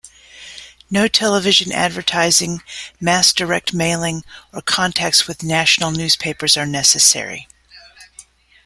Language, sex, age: English, female, 50-59